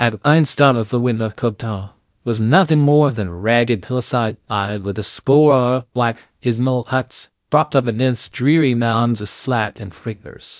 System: TTS, VITS